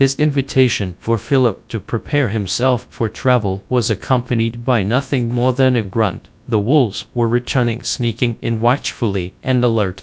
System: TTS, GradTTS